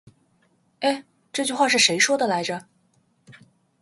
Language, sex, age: Chinese, female, 19-29